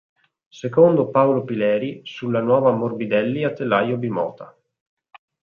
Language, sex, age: Italian, male, 19-29